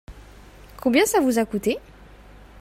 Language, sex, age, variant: French, female, 19-29, Français de métropole